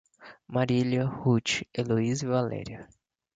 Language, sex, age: Portuguese, male, 19-29